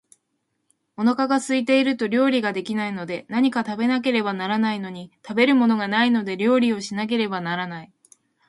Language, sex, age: Japanese, female, 19-29